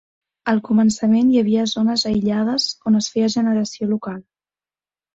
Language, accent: Catalan, Camp de Tarragona